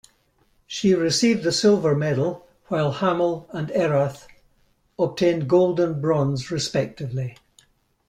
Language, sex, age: English, male, 70-79